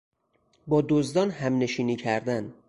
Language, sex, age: Persian, male, 30-39